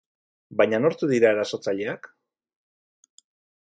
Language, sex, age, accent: Basque, male, 40-49, Mendebalekoa (Araba, Bizkaia, Gipuzkoako mendebaleko herri batzuk)